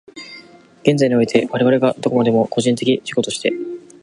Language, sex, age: Japanese, male, 19-29